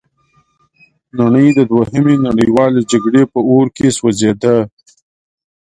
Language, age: Pashto, 30-39